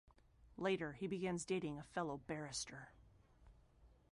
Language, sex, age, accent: English, female, 30-39, United States English